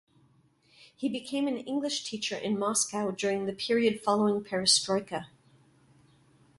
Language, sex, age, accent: English, female, 50-59, Canadian English